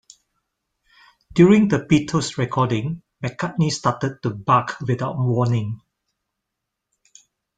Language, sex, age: English, male, 50-59